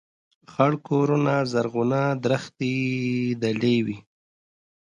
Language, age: Pashto, 30-39